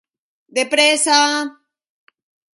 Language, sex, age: Occitan, female, 30-39